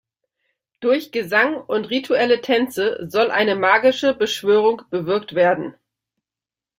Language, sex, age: German, female, 30-39